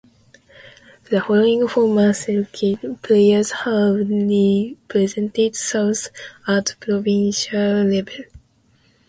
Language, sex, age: English, female, 19-29